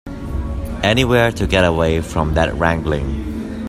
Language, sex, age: English, male, 19-29